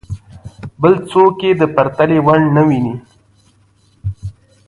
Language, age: Pashto, 19-29